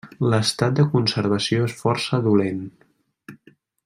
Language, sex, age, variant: Catalan, male, 19-29, Central